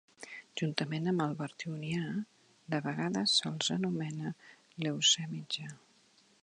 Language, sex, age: Catalan, female, 40-49